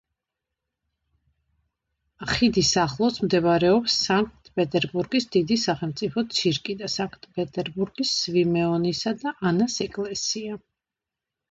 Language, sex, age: Georgian, female, 50-59